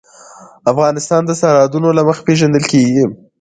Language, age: Pashto, 19-29